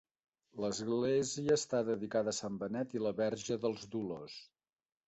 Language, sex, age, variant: Catalan, male, 50-59, Central